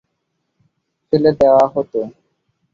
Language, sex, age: Bengali, male, 19-29